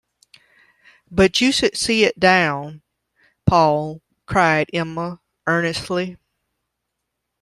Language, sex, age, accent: English, female, 30-39, United States English